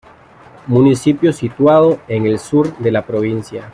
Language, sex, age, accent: Spanish, male, 30-39, América central